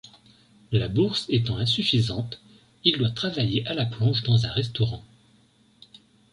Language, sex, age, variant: French, male, 30-39, Français de métropole